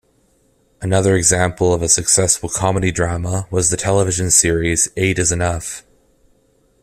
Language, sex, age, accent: English, male, 30-39, Canadian English